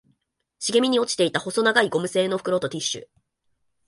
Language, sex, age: Japanese, female, 19-29